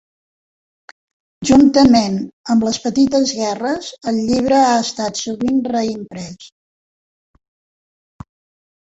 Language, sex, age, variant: Catalan, female, 70-79, Central